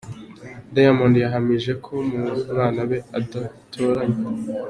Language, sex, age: Kinyarwanda, male, 19-29